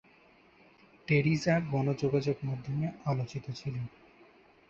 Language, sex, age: Bengali, male, 19-29